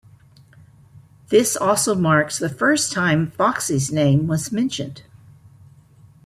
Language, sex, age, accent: English, female, 60-69, United States English